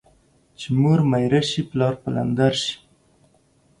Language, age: Pashto, 19-29